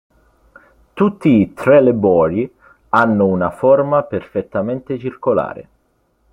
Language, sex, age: Italian, male, 19-29